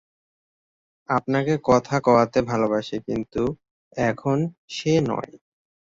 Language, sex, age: Bengali, male, 19-29